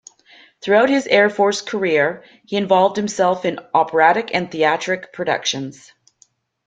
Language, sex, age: English, female, 50-59